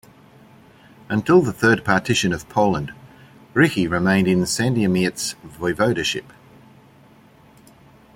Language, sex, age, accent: English, male, 50-59, Australian English